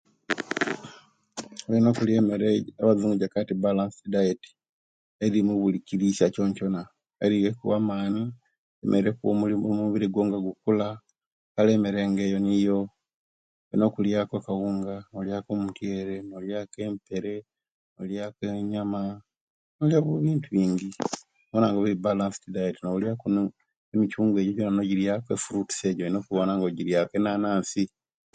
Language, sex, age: Kenyi, male, 30-39